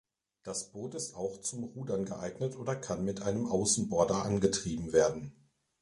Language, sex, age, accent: German, male, 40-49, Deutschland Deutsch